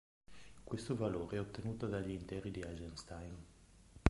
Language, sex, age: Italian, male, 40-49